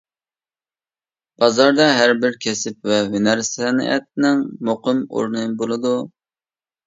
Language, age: Uyghur, 30-39